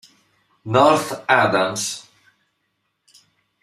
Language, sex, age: Italian, male, 30-39